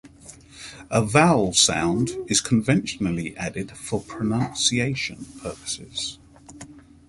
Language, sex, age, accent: English, male, 30-39, England English